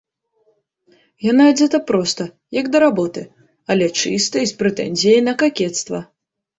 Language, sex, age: Belarusian, female, under 19